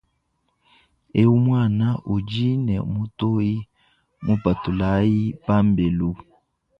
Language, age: Luba-Lulua, 19-29